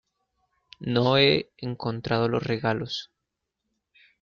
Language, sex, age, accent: Spanish, male, 19-29, Andino-Pacífico: Colombia, Perú, Ecuador, oeste de Bolivia y Venezuela andina